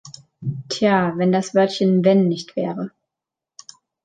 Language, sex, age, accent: German, female, 19-29, Deutschland Deutsch